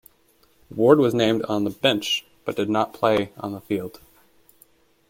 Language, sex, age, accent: English, male, 30-39, United States English